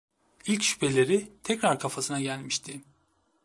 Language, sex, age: Turkish, male, 19-29